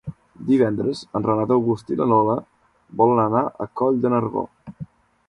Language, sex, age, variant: Catalan, male, 19-29, Central